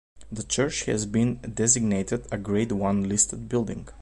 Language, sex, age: English, male, 19-29